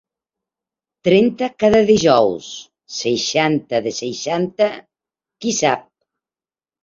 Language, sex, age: Catalan, female, 60-69